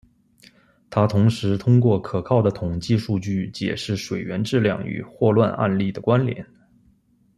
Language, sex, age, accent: Chinese, male, 19-29, 出生地：北京市